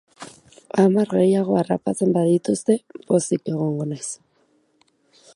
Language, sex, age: Basque, female, 19-29